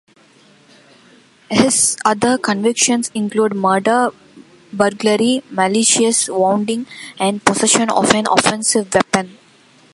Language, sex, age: English, female, 19-29